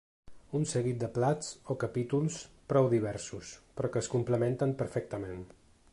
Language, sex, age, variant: Catalan, male, 30-39, Central